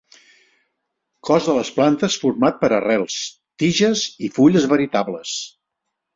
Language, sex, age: Catalan, male, 70-79